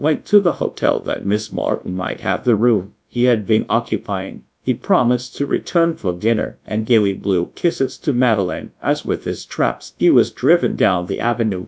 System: TTS, GradTTS